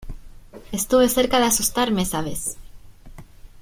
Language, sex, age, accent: Spanish, female, 19-29, Chileno: Chile, Cuyo